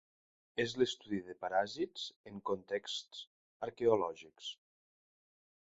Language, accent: Catalan, nord-occidental; valencià